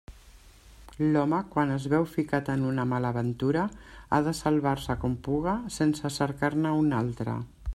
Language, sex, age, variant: Catalan, female, 60-69, Central